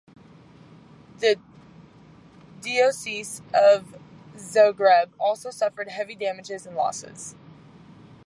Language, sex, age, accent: English, female, under 19, United States English